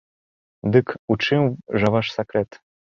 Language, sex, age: Belarusian, male, 19-29